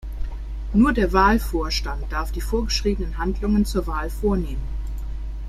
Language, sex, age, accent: German, female, 30-39, Deutschland Deutsch